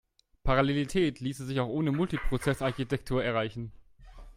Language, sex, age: German, male, 19-29